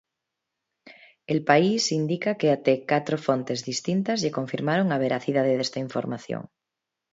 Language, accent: Galician, Neofalante